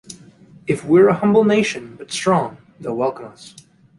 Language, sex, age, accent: English, male, 19-29, United States English